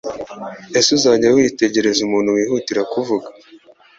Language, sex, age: Kinyarwanda, male, 19-29